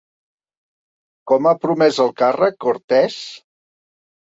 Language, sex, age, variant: Catalan, male, 60-69, Central